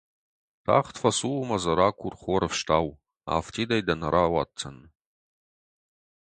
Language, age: Ossetic, 30-39